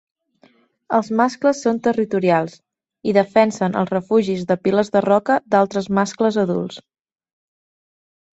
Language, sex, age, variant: Catalan, female, 30-39, Central